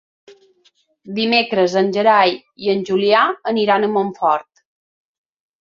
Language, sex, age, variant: Catalan, female, 30-39, Balear